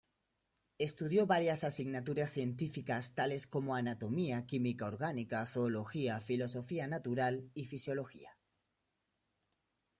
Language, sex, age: Spanish, male, 19-29